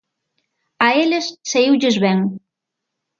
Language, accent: Galician, Atlántico (seseo e gheada)